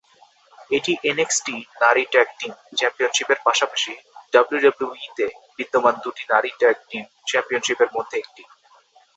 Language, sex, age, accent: Bengali, male, 19-29, Bangla